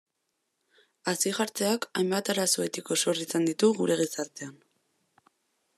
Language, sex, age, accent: Basque, female, 19-29, Mendebalekoa (Araba, Bizkaia, Gipuzkoako mendebaleko herri batzuk)